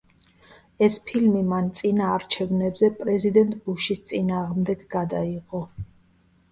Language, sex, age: Georgian, female, 40-49